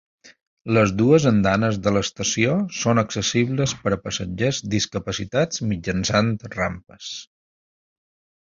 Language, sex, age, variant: Catalan, male, 40-49, Balear